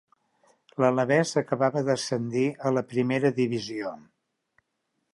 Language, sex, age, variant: Catalan, male, 60-69, Central